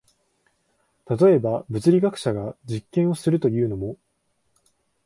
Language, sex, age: Japanese, male, 19-29